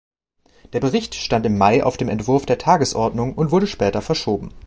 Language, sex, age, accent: German, male, 19-29, Deutschland Deutsch